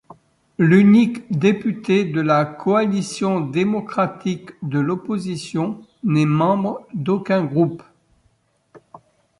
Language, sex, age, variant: French, male, 60-69, Français de métropole